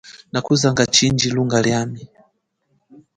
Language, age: Chokwe, 30-39